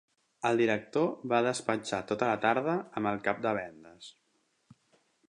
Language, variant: Catalan, Central